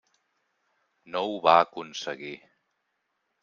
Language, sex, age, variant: Catalan, male, 40-49, Central